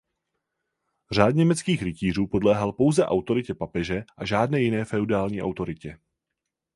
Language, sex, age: Czech, male, 19-29